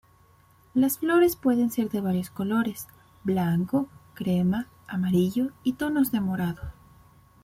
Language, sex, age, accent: Spanish, female, 30-39, México